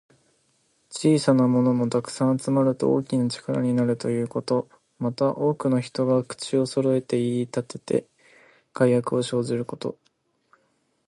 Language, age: Japanese, 19-29